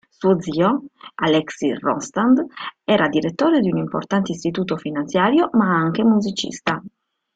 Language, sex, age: Italian, female, 40-49